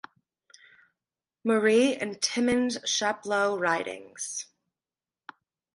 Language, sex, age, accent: English, female, 19-29, United States English